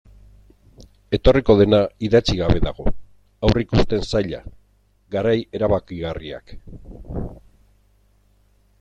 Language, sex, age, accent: Basque, male, 50-59, Erdialdekoa edo Nafarra (Gipuzkoa, Nafarroa)